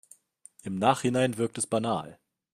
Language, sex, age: German, male, 19-29